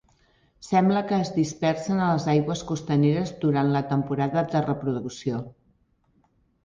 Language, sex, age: Catalan, female, 50-59